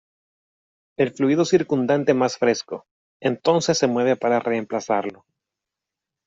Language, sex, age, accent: Spanish, male, 30-39, América central